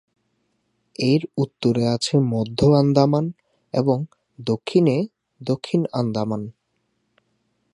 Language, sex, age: Bengali, male, 19-29